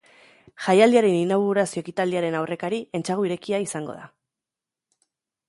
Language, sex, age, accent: Basque, female, 30-39, Erdialdekoa edo Nafarra (Gipuzkoa, Nafarroa)